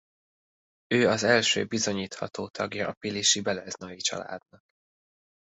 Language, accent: Hungarian, budapesti